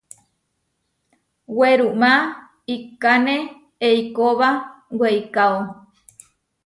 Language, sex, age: Huarijio, female, 30-39